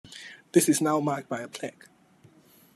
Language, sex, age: English, male, 19-29